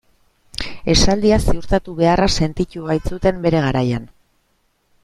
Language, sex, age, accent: Basque, female, 30-39, Mendebalekoa (Araba, Bizkaia, Gipuzkoako mendebaleko herri batzuk)